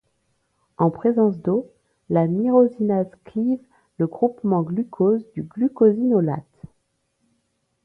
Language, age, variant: French, 30-39, Français de métropole